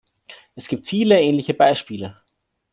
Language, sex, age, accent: German, male, 19-29, Österreichisches Deutsch